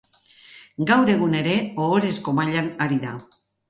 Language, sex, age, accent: Basque, female, 60-69, Mendebalekoa (Araba, Bizkaia, Gipuzkoako mendebaleko herri batzuk)